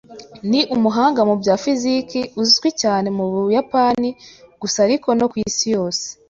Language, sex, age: Kinyarwanda, female, 19-29